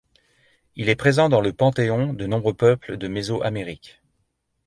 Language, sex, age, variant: French, male, 50-59, Français de métropole